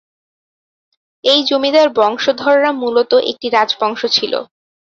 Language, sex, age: Bengali, female, 19-29